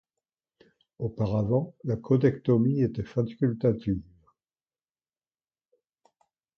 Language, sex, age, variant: French, male, 70-79, Français de métropole